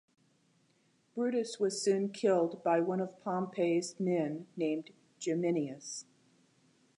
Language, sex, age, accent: English, female, 60-69, United States English